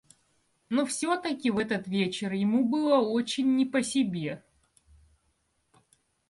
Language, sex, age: Russian, female, 40-49